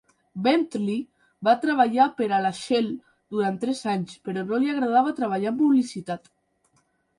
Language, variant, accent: Catalan, Central, Barcelona